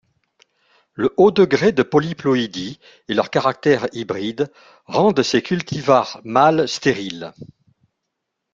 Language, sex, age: French, male, 50-59